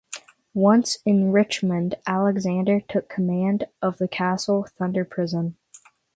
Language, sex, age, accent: English, male, under 19, United States English